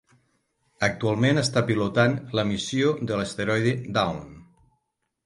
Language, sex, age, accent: Catalan, male, 50-59, occidental